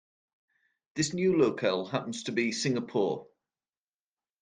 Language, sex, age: English, male, 50-59